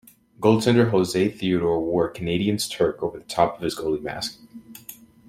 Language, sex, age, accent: English, male, under 19, United States English